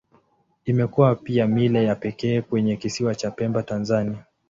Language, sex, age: Swahili, male, 19-29